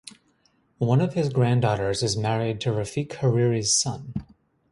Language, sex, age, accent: English, male, 30-39, United States English